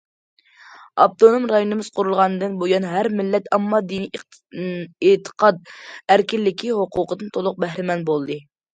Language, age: Uyghur, 19-29